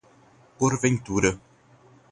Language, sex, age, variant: Portuguese, male, 30-39, Portuguese (Brasil)